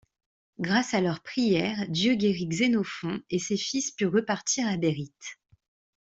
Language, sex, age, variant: French, female, 30-39, Français de métropole